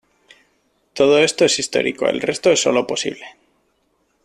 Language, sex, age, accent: Spanish, male, 40-49, España: Norte peninsular (Asturias, Castilla y León, Cantabria, País Vasco, Navarra, Aragón, La Rioja, Guadalajara, Cuenca)